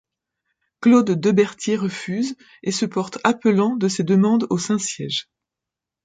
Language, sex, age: French, female, 50-59